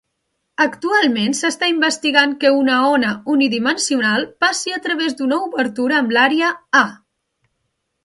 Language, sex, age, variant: Catalan, female, 30-39, Central